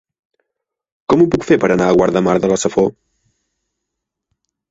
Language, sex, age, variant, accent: Catalan, male, 19-29, Central, gironí; Garrotxi